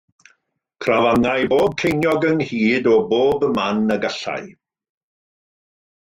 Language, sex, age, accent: Welsh, male, 50-59, Y Deyrnas Unedig Cymraeg